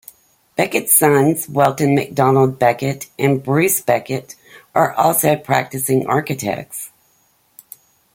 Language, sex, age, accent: English, female, 50-59, United States English